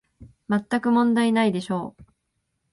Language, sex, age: Japanese, female, 19-29